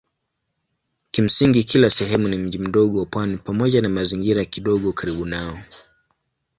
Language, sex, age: Swahili, male, 19-29